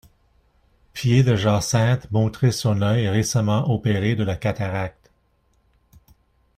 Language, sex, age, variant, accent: French, male, 50-59, Français d'Amérique du Nord, Français du Canada